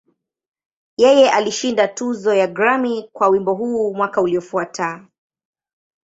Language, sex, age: Swahili, female, 19-29